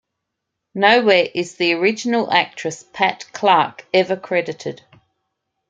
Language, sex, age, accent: English, female, 50-59, Australian English